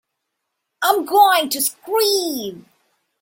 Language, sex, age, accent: English, female, 19-29, India and South Asia (India, Pakistan, Sri Lanka)